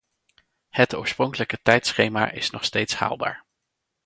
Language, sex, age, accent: Dutch, male, 40-49, Nederlands Nederlands